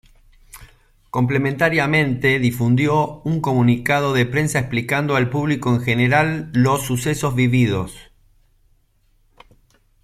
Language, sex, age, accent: Spanish, male, 40-49, Rioplatense: Argentina, Uruguay, este de Bolivia, Paraguay